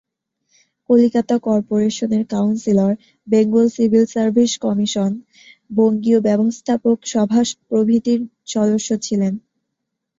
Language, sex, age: Bengali, female, under 19